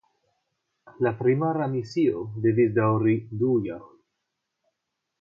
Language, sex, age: Esperanto, male, 30-39